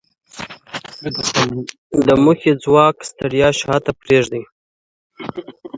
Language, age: Pashto, 19-29